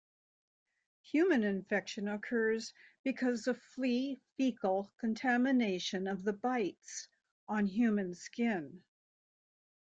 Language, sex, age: English, female, 70-79